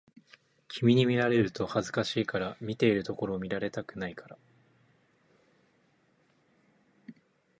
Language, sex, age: Japanese, male, 19-29